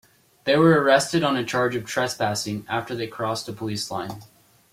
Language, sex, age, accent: English, male, under 19, United States English